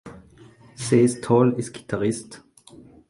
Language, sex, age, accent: German, male, 30-39, Schweizerdeutsch